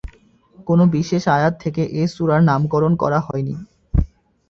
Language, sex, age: Bengali, male, under 19